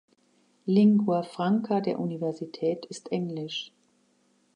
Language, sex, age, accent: German, female, 60-69, Deutschland Deutsch